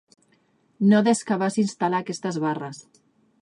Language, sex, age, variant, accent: Catalan, female, 30-39, Central, central